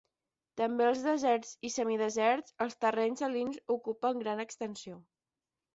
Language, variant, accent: Catalan, Balear, balear